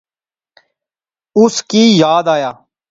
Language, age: Pahari-Potwari, 19-29